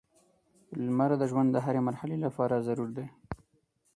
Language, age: Pashto, 19-29